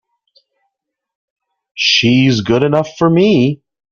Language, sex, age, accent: English, male, 40-49, Canadian English